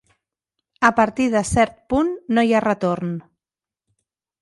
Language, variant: Catalan, Central